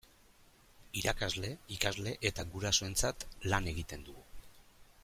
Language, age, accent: Basque, 50-59, Erdialdekoa edo Nafarra (Gipuzkoa, Nafarroa)